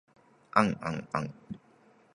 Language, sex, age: Japanese, male, 40-49